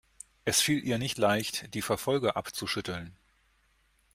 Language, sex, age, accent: German, male, 40-49, Deutschland Deutsch